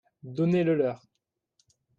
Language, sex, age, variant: French, male, 40-49, Français de métropole